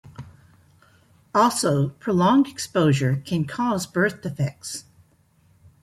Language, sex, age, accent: English, female, 60-69, United States English